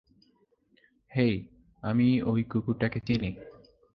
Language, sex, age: Bengali, male, 19-29